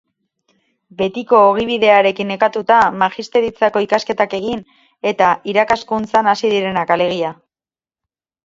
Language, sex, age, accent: Basque, female, 30-39, Erdialdekoa edo Nafarra (Gipuzkoa, Nafarroa)